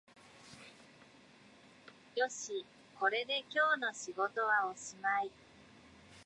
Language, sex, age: Japanese, male, 19-29